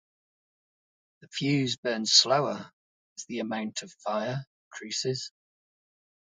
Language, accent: English, England English